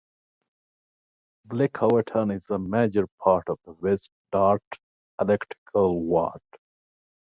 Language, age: English, 30-39